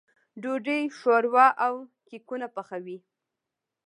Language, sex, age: Pashto, female, 19-29